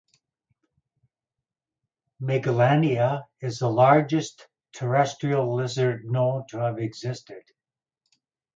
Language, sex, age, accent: English, male, 60-69, Canadian English